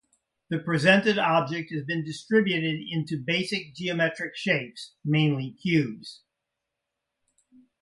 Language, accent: English, United States English